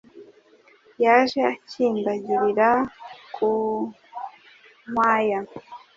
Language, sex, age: Kinyarwanda, female, 30-39